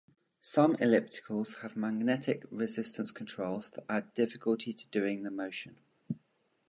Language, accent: English, England English